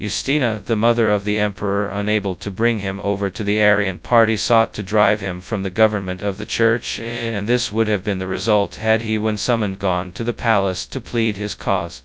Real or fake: fake